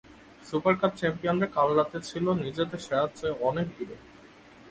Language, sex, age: Bengali, male, 19-29